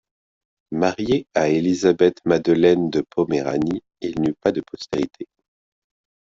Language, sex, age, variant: French, male, 30-39, Français de métropole